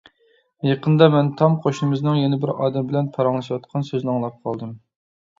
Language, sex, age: Uyghur, male, 30-39